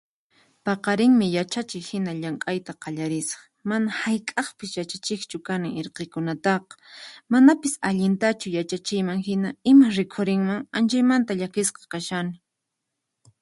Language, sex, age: Puno Quechua, female, 19-29